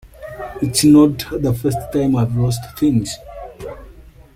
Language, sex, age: English, male, 19-29